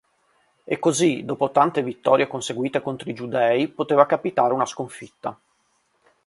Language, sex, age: Italian, male, 30-39